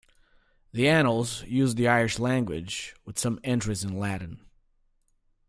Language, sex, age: English, male, 30-39